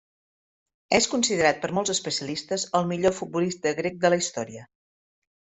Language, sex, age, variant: Catalan, female, 40-49, Central